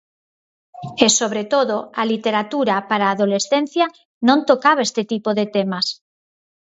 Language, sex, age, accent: Galician, female, 50-59, Normativo (estándar)